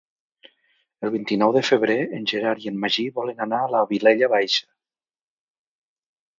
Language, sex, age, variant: Catalan, male, 40-49, Nord-Occidental